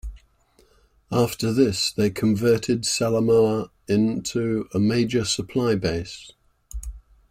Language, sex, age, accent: English, male, 70-79, England English